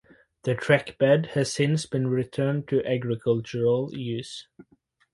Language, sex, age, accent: English, male, under 19, United States English